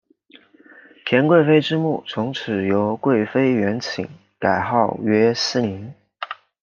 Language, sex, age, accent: Chinese, male, 19-29, 出生地：湖北省